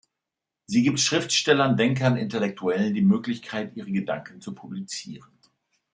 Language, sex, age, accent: German, male, 50-59, Deutschland Deutsch